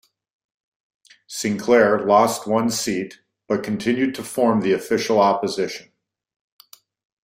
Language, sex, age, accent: English, male, 50-59, United States English